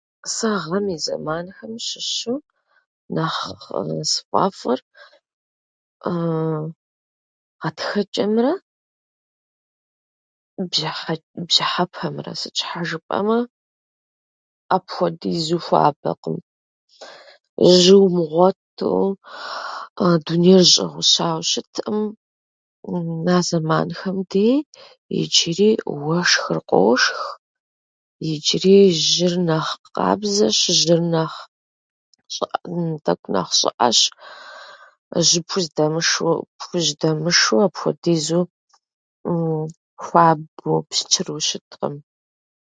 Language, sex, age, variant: Kabardian, female, 30-39, Адыгэбзэ (Къэбэрдей, Кирил, псоми зэдай)